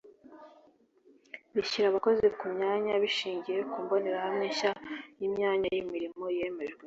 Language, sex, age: Kinyarwanda, female, 19-29